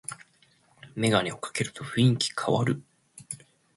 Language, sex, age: Japanese, male, 19-29